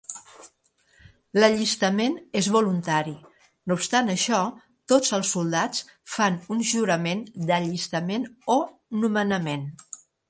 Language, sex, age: Catalan, female, 60-69